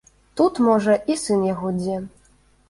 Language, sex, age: Belarusian, female, 19-29